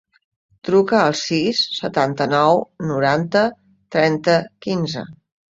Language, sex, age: Catalan, female, 50-59